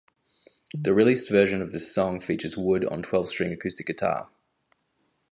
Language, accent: English, Australian English